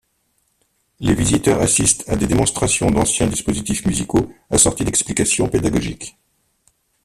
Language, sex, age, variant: French, male, 50-59, Français de métropole